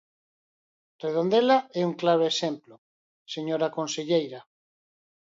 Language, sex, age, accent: Galician, male, 50-59, Normativo (estándar)